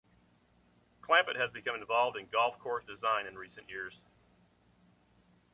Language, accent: English, United States English